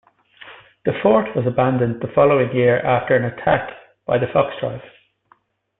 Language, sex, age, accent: English, male, 19-29, Irish English